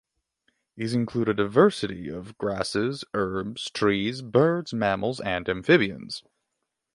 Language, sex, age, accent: English, male, 19-29, United States English